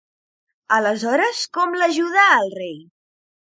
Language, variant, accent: Catalan, Central, central; septentrional